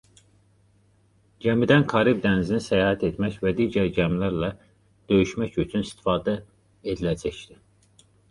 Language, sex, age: Azerbaijani, male, 30-39